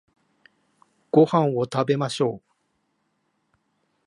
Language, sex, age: Japanese, male, 50-59